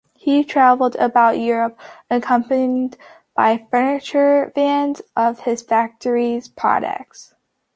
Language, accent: English, United States English